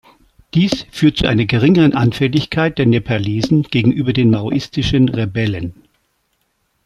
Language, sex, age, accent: German, male, 60-69, Deutschland Deutsch